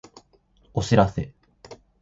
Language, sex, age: Japanese, male, 19-29